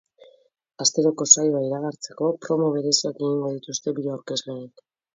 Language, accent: Basque, Mendebalekoa (Araba, Bizkaia, Gipuzkoako mendebaleko herri batzuk)